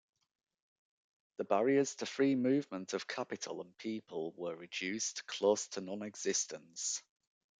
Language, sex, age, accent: English, male, 40-49, England English